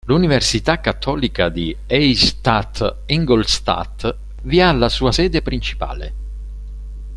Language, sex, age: Italian, male, 60-69